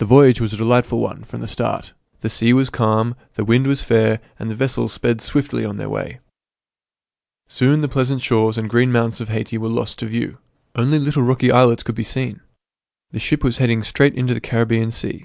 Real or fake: real